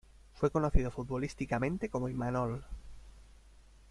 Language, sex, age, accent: Spanish, male, 30-39, España: Norte peninsular (Asturias, Castilla y León, Cantabria, País Vasco, Navarra, Aragón, La Rioja, Guadalajara, Cuenca)